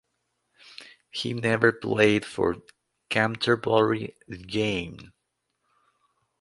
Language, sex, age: English, male, 19-29